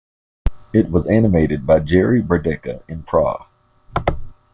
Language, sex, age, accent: English, male, 19-29, United States English